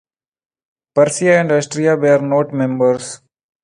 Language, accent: English, India and South Asia (India, Pakistan, Sri Lanka)